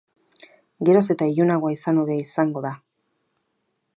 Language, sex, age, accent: Basque, female, 40-49, Erdialdekoa edo Nafarra (Gipuzkoa, Nafarroa)